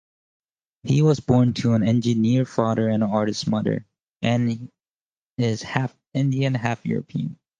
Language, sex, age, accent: English, male, 30-39, United States English